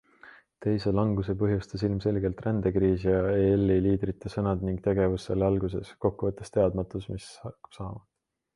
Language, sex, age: Estonian, male, 19-29